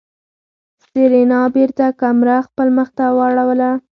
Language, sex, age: Pashto, female, under 19